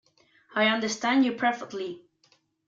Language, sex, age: English, female, 19-29